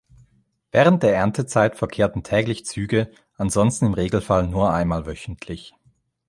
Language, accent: German, Schweizerdeutsch